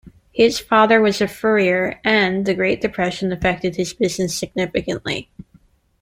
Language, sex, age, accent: English, female, 19-29, United States English